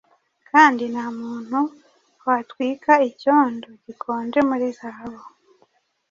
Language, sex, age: Kinyarwanda, female, 30-39